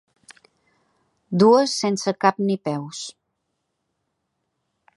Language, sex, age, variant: Catalan, female, 40-49, Central